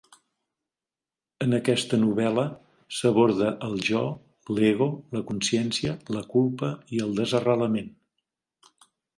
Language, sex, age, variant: Catalan, male, 60-69, Nord-Occidental